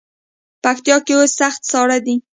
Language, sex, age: Pashto, female, 19-29